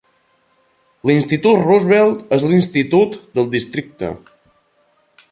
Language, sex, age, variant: Catalan, male, 19-29, Balear